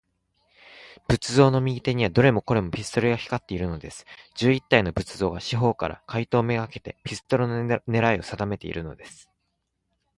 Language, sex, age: Japanese, male, 40-49